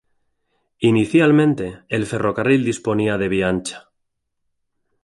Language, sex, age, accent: Spanish, male, 40-49, España: Centro-Sur peninsular (Madrid, Toledo, Castilla-La Mancha)